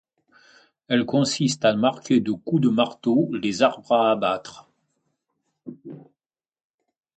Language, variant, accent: French, Français de métropole, Français du sud de la France